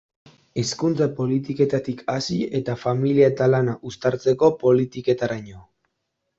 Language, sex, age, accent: Basque, male, 19-29, Mendebalekoa (Araba, Bizkaia, Gipuzkoako mendebaleko herri batzuk)